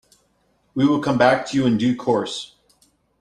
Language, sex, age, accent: English, male, 40-49, United States English